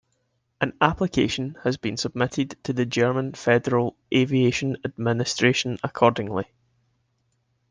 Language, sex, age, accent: English, male, 19-29, Scottish English